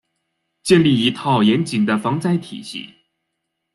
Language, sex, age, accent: Chinese, male, 30-39, 出生地：北京市